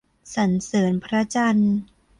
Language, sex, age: Thai, female, 30-39